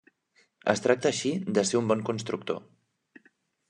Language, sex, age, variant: Catalan, male, 19-29, Central